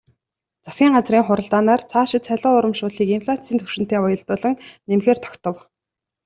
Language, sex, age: Mongolian, female, 19-29